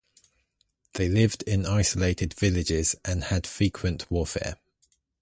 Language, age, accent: English, 19-29, England English